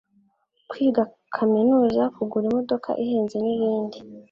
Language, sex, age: Kinyarwanda, female, 19-29